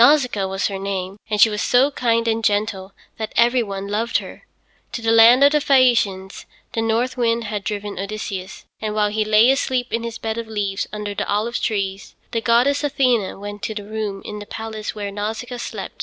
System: none